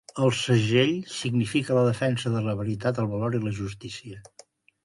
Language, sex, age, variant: Catalan, male, 70-79, Central